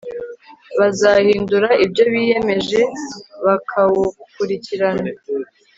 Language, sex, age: Kinyarwanda, female, 19-29